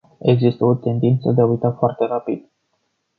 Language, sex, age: Romanian, male, 19-29